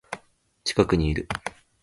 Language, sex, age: Japanese, male, 19-29